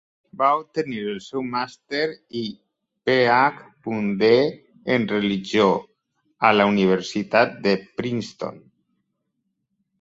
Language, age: Catalan, 40-49